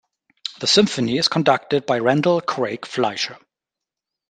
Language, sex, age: English, male, 30-39